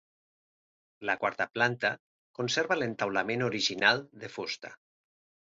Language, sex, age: Catalan, male, 40-49